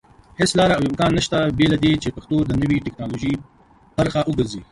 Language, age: Pashto, 40-49